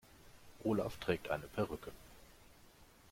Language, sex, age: German, male, 50-59